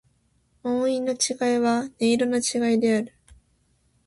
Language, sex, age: Japanese, female, 19-29